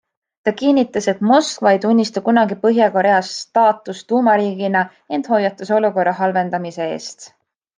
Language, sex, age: Estonian, female, 19-29